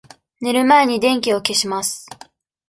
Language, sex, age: Japanese, female, 19-29